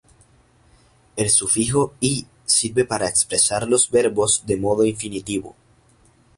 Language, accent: Spanish, Caribe: Cuba, Venezuela, Puerto Rico, República Dominicana, Panamá, Colombia caribeña, México caribeño, Costa del golfo de México